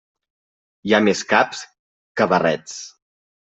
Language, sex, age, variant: Catalan, male, 30-39, Central